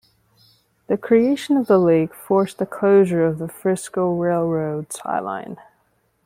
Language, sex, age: English, female, 30-39